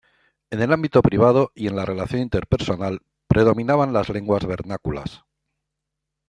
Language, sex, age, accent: Spanish, male, 60-69, España: Centro-Sur peninsular (Madrid, Toledo, Castilla-La Mancha)